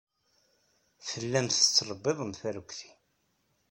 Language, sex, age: Kabyle, male, 60-69